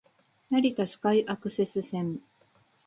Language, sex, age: Japanese, female, 40-49